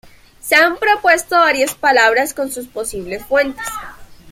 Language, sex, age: Spanish, female, 19-29